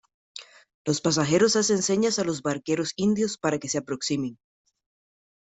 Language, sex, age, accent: Spanish, female, 30-39, América central